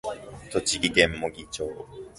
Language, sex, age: Japanese, male, 19-29